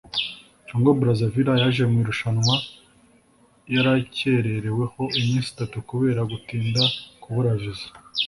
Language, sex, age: Kinyarwanda, male, 19-29